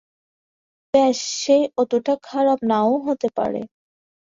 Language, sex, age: Bengali, female, 19-29